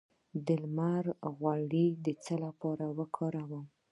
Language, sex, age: Pashto, female, 19-29